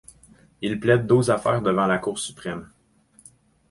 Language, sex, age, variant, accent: French, male, 30-39, Français d'Amérique du Nord, Français du Canada